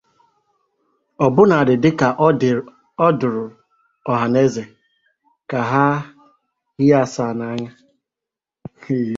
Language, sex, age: Igbo, male, 19-29